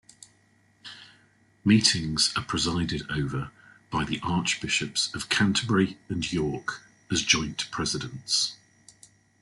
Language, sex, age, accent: English, male, 50-59, England English